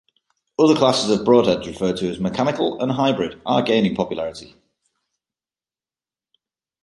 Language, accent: English, England English